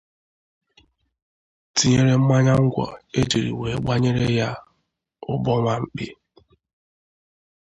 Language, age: Igbo, 30-39